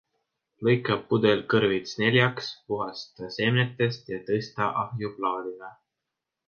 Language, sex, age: Estonian, male, 19-29